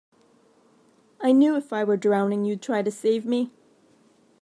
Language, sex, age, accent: English, female, 30-39, United States English